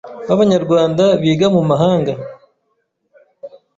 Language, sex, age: Kinyarwanda, male, 19-29